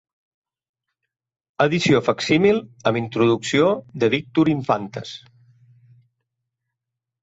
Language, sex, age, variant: Catalan, male, 50-59, Central